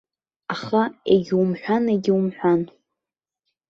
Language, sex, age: Abkhazian, female, 19-29